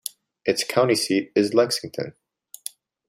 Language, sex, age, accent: English, male, 19-29, United States English